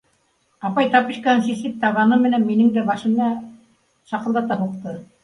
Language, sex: Bashkir, female